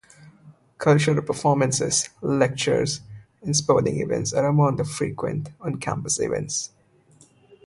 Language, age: English, 19-29